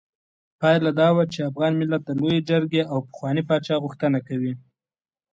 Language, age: Pashto, 19-29